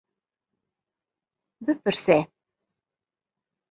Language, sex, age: Kurdish, female, 30-39